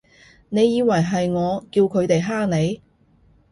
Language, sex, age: Cantonese, female, 30-39